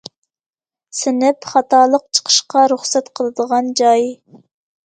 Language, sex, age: Uyghur, female, 19-29